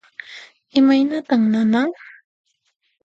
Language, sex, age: Puno Quechua, female, 19-29